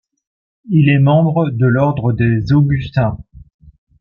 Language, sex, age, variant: French, male, 40-49, Français de métropole